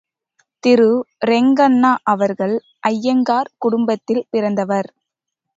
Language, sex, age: Tamil, female, 19-29